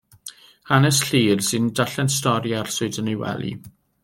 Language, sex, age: Welsh, male, 50-59